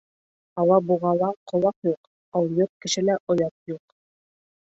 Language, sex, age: Bashkir, female, 30-39